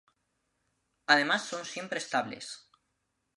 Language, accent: Spanish, España: Centro-Sur peninsular (Madrid, Toledo, Castilla-La Mancha)